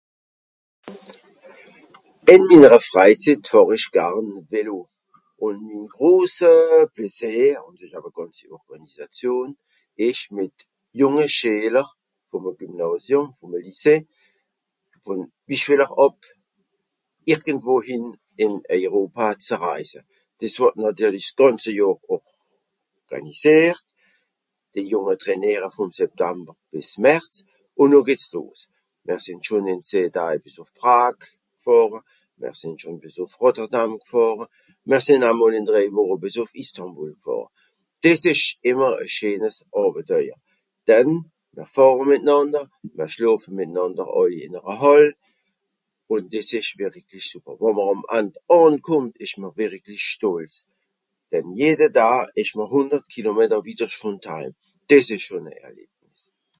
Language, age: Swiss German, 60-69